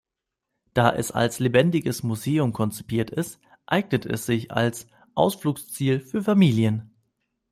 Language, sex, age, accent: German, male, 19-29, Deutschland Deutsch